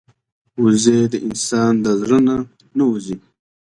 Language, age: Pashto, 40-49